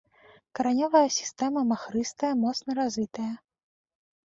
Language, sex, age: Belarusian, female, under 19